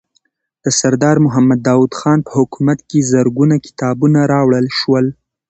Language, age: Pashto, 19-29